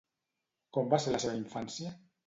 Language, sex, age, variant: Catalan, male, 50-59, Central